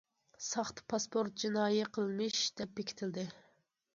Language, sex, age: Uyghur, female, 30-39